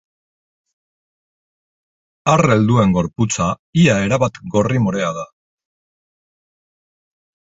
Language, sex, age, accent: Basque, male, 50-59, Mendebalekoa (Araba, Bizkaia, Gipuzkoako mendebaleko herri batzuk)